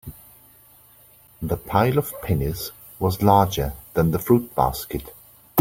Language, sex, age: English, male, 40-49